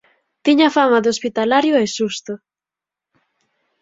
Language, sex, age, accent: Galician, female, 19-29, Atlántico (seseo e gheada)